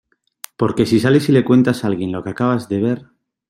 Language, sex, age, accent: Spanish, male, 30-39, España: Norte peninsular (Asturias, Castilla y León, Cantabria, País Vasco, Navarra, Aragón, La Rioja, Guadalajara, Cuenca)